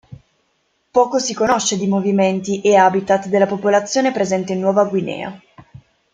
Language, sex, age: Italian, female, 19-29